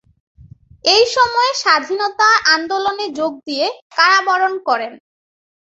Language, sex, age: Bengali, female, under 19